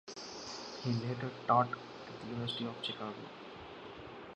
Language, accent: English, India and South Asia (India, Pakistan, Sri Lanka)